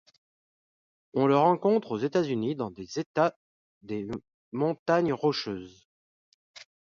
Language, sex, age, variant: French, male, 40-49, Français de métropole